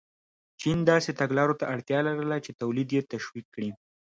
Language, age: Pashto, 19-29